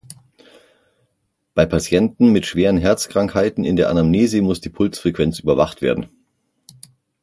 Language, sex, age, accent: German, male, 40-49, Deutschland Deutsch; Österreichisches Deutsch